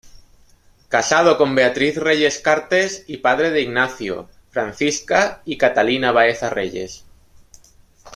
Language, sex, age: Spanish, male, 40-49